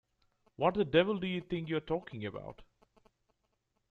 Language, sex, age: English, male, 30-39